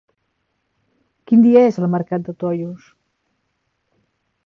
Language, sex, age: Catalan, female, 50-59